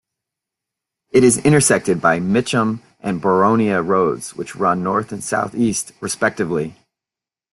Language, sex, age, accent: English, male, 40-49, United States English